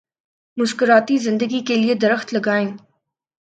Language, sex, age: Urdu, female, 19-29